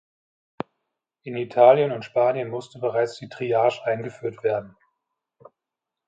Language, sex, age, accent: German, male, 19-29, Deutschland Deutsch